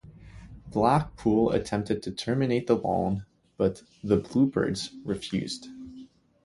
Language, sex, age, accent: English, male, 19-29, Canadian English